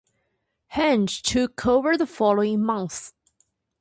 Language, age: English, under 19